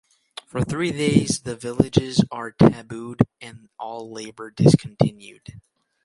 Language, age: English, under 19